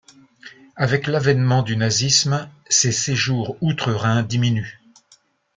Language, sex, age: French, male, 60-69